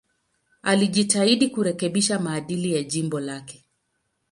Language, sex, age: Swahili, female, 30-39